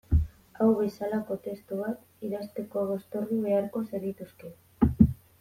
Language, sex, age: Basque, female, 19-29